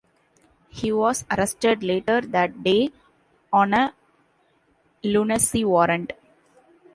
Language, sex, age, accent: English, female, 19-29, India and South Asia (India, Pakistan, Sri Lanka)